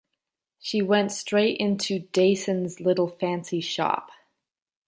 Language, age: English, under 19